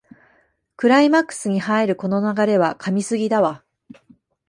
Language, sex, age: Japanese, female, 30-39